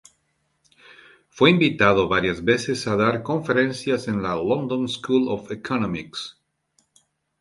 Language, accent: Spanish, Andino-Pacífico: Colombia, Perú, Ecuador, oeste de Bolivia y Venezuela andina